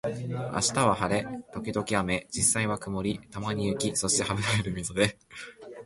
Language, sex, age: Japanese, male, 19-29